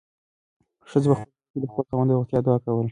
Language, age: Pashto, 19-29